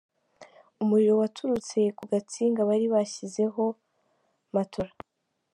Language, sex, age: Kinyarwanda, female, 19-29